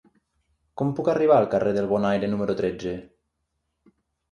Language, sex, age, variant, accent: Catalan, male, 30-39, Nord-Occidental, nord-occidental; Lleidatà